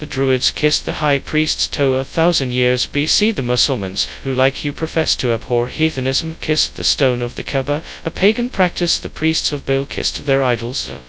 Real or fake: fake